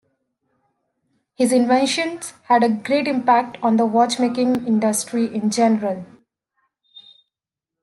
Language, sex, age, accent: English, female, 19-29, United States English